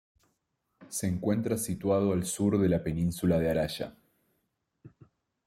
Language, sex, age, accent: Spanish, male, 30-39, Rioplatense: Argentina, Uruguay, este de Bolivia, Paraguay